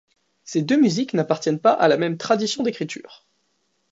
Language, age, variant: French, 19-29, Français de métropole